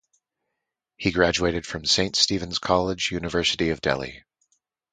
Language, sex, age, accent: English, male, 30-39, United States English